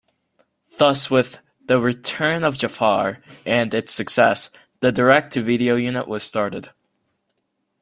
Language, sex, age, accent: English, male, under 19, United States English